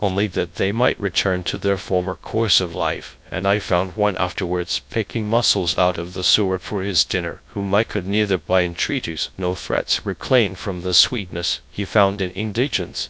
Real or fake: fake